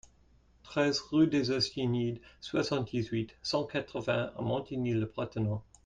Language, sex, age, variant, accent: French, male, 30-39, Français d'Amérique du Nord, Français des États-Unis